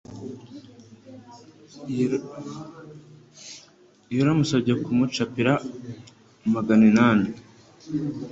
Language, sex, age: Kinyarwanda, female, 40-49